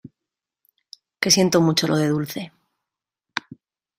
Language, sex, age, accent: Spanish, female, 30-39, España: Centro-Sur peninsular (Madrid, Toledo, Castilla-La Mancha)